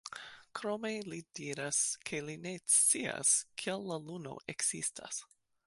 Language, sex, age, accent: Esperanto, female, 30-39, Internacia